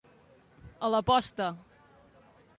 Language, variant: Catalan, Central